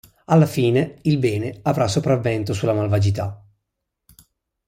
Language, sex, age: Italian, male, 19-29